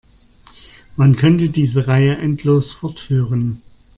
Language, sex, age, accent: German, male, 50-59, Deutschland Deutsch